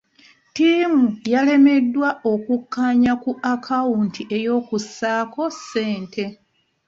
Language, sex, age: Ganda, female, 30-39